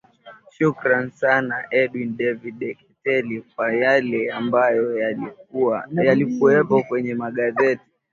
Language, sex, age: Swahili, male, 19-29